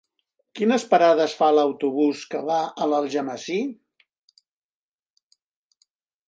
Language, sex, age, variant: Catalan, male, 60-69, Central